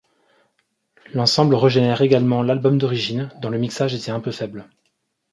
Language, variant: French, Français de métropole